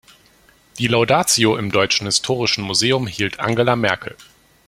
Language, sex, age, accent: German, male, 19-29, Deutschland Deutsch